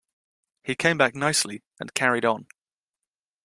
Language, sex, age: English, male, 19-29